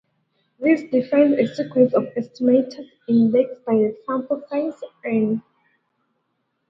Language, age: English, 19-29